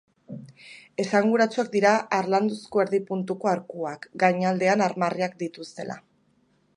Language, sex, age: Basque, female, 19-29